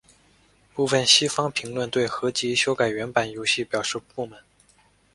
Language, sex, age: Chinese, male, 19-29